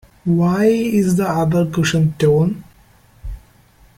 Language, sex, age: English, male, 19-29